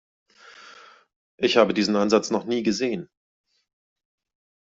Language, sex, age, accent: German, male, 40-49, Deutschland Deutsch